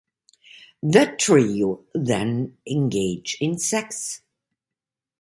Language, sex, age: English, female, 50-59